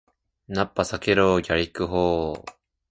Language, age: Japanese, 19-29